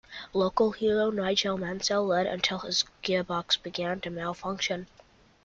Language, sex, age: English, male, under 19